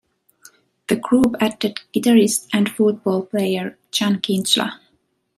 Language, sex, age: English, female, 19-29